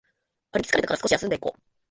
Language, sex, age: Japanese, female, 19-29